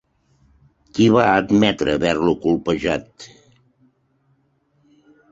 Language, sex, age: Catalan, male, 70-79